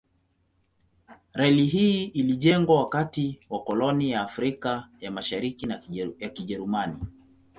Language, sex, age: Swahili, male, 19-29